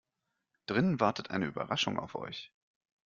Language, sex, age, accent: German, male, 30-39, Deutschland Deutsch